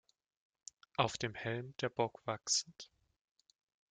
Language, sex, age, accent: German, male, 19-29, Deutschland Deutsch